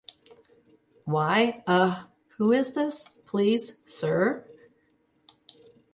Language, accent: English, United States English